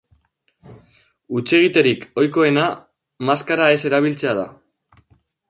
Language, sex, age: Basque, male, under 19